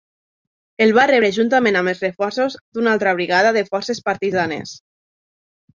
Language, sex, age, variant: Catalan, female, 19-29, Nord-Occidental